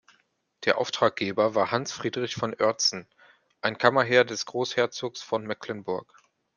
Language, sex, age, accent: German, male, 19-29, Deutschland Deutsch